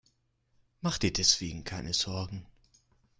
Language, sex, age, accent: German, male, under 19, Schweizerdeutsch